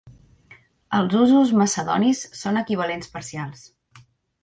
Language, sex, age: Catalan, female, 30-39